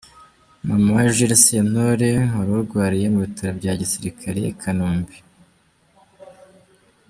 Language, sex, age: Kinyarwanda, male, 30-39